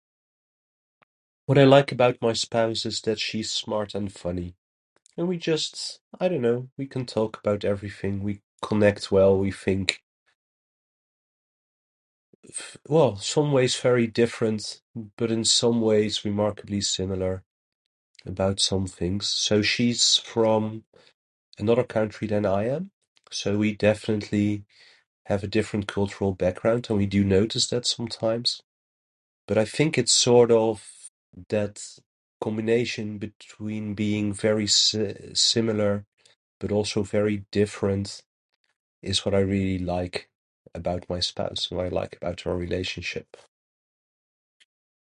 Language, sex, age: English, male, 30-39